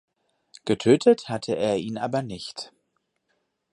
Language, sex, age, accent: German, male, 30-39, Deutschland Deutsch